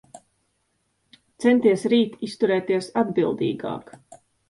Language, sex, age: Latvian, female, 40-49